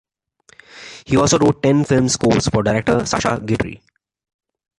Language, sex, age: English, male, 30-39